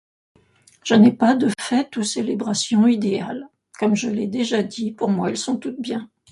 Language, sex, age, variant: French, female, 70-79, Français de métropole